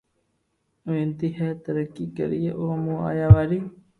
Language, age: Loarki, under 19